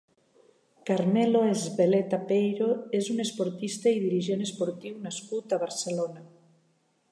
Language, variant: Catalan, Nord-Occidental